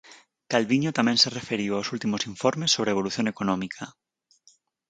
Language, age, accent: Galician, 19-29, Normativo (estándar)